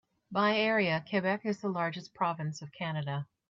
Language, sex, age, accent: English, male, 30-39, Canadian English